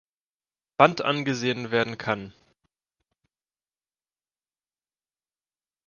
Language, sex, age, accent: German, male, 19-29, Deutschland Deutsch